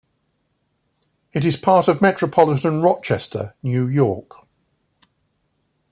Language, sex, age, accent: English, male, 60-69, England English